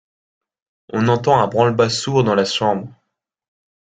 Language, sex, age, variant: French, male, 19-29, Français de métropole